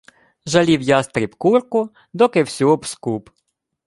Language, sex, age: Ukrainian, male, 19-29